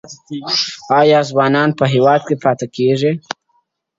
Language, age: Pashto, 19-29